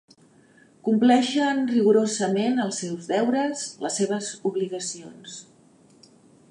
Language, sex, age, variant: Catalan, female, 50-59, Central